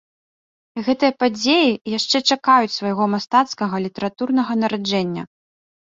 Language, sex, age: Belarusian, female, 30-39